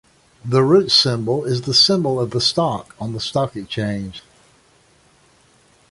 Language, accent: English, United States English